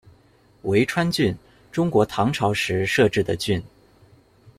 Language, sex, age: Chinese, male, 19-29